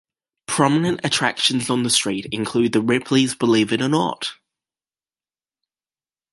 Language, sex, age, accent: English, male, 19-29, Australian English